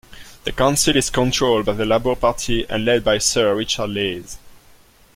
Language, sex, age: English, male, 19-29